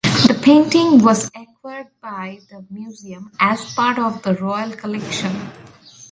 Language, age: English, 19-29